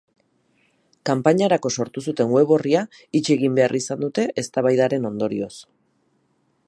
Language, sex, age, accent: Basque, female, 40-49, Erdialdekoa edo Nafarra (Gipuzkoa, Nafarroa)